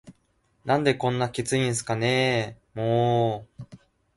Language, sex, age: Japanese, male, 19-29